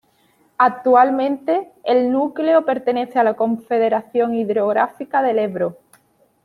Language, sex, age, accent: Spanish, female, 19-29, España: Sur peninsular (Andalucia, Extremadura, Murcia)